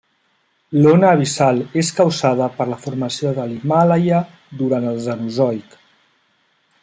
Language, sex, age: Catalan, male, 40-49